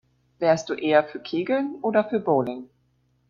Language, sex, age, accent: German, female, 19-29, Deutschland Deutsch